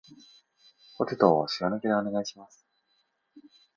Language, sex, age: Japanese, male, 19-29